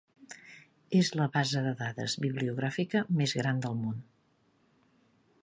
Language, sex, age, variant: Catalan, female, 40-49, Central